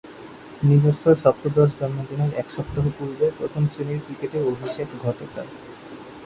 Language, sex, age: Bengali, male, 19-29